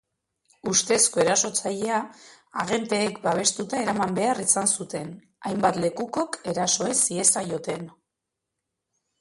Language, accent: Basque, Mendebalekoa (Araba, Bizkaia, Gipuzkoako mendebaleko herri batzuk)